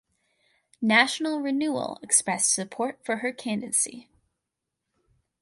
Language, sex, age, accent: English, female, under 19, United States English